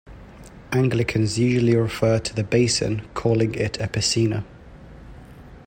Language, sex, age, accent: English, male, 19-29, England English